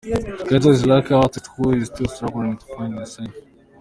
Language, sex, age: Kinyarwanda, male, under 19